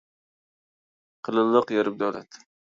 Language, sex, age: Uyghur, male, 19-29